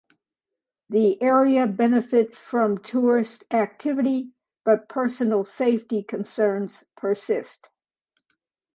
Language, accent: English, United States English